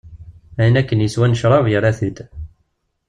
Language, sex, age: Kabyle, male, 19-29